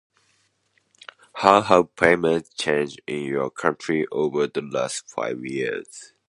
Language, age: English, under 19